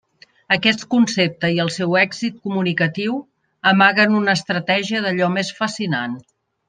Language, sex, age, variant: Catalan, female, 50-59, Central